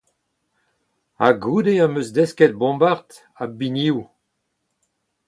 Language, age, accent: Breton, 70-79, Leoneg